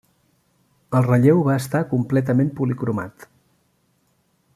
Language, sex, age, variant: Catalan, male, 40-49, Central